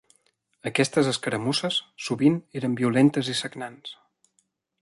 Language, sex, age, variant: Catalan, male, 19-29, Central